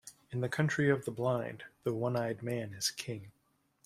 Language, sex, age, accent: English, male, 40-49, United States English